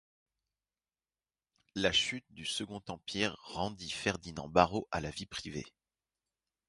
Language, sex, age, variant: French, male, 30-39, Français de métropole